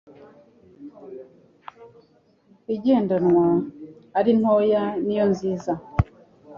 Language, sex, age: Kinyarwanda, female, 40-49